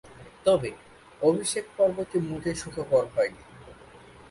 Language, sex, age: Bengali, male, 19-29